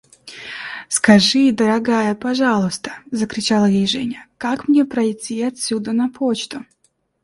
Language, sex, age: Russian, female, 19-29